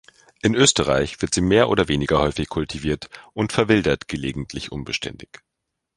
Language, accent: German, Deutschland Deutsch